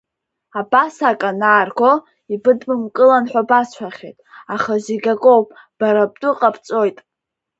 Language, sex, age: Abkhazian, female, under 19